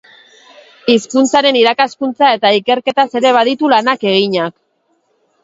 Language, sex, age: Basque, female, 40-49